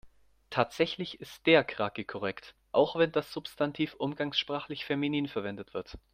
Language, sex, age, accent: German, male, under 19, Deutschland Deutsch